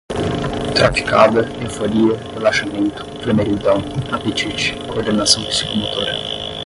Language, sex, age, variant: Portuguese, male, 19-29, Portuguese (Brasil)